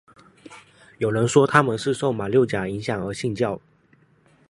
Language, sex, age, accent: Chinese, male, 19-29, 出生地：福建省